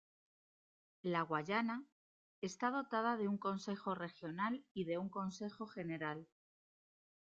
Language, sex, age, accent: Spanish, female, 30-39, España: Norte peninsular (Asturias, Castilla y León, Cantabria, País Vasco, Navarra, Aragón, La Rioja, Guadalajara, Cuenca)